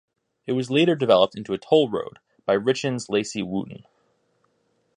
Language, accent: English, United States English